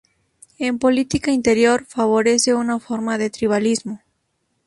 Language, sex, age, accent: Spanish, female, 19-29, México